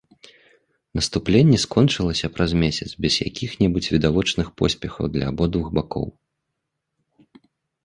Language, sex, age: Belarusian, male, 30-39